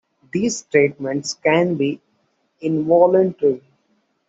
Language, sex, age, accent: English, male, 30-39, India and South Asia (India, Pakistan, Sri Lanka)